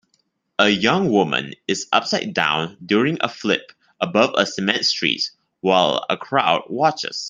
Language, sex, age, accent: English, male, 19-29, Malaysian English